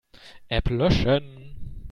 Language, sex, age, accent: German, male, 19-29, Deutschland Deutsch